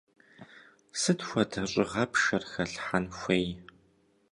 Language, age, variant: Kabardian, 19-29, Адыгэбзэ (Къэбэрдей, Кирил, псоми зэдай)